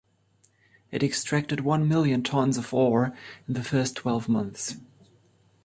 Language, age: English, 30-39